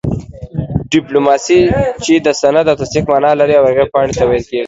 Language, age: Pashto, 19-29